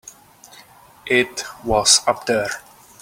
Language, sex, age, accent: English, male, 30-39, United States English